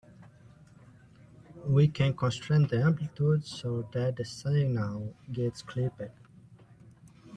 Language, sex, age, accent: English, male, 40-49, United States English